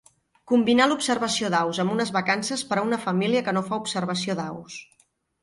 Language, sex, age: Catalan, female, 40-49